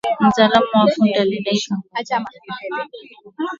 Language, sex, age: Swahili, female, 19-29